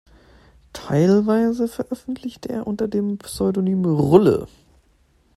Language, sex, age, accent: German, male, 19-29, Deutschland Deutsch